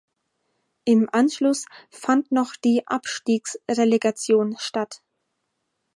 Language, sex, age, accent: German, female, 19-29, Deutschland Deutsch